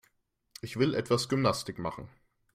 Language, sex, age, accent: German, male, 19-29, Deutschland Deutsch